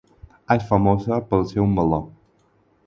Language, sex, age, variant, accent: Catalan, male, 30-39, Balear, balear; aprenent (recent, des del castellà)